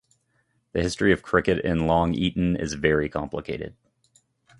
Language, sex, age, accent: English, male, 30-39, United States English